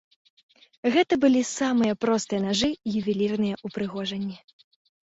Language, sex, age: Belarusian, female, 19-29